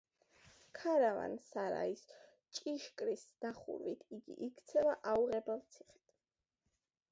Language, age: Georgian, under 19